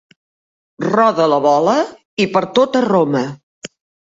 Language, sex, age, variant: Catalan, female, 70-79, Central